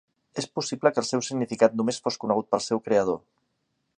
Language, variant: Catalan, Central